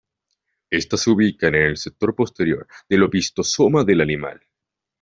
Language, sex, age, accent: Spanish, male, under 19, Andino-Pacífico: Colombia, Perú, Ecuador, oeste de Bolivia y Venezuela andina